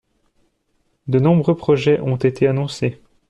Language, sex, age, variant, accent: French, male, 40-49, Français d'Europe, Français de Suisse